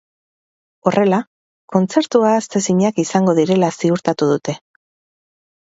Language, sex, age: Basque, female, 30-39